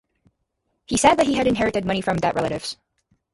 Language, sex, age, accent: English, female, 19-29, United States English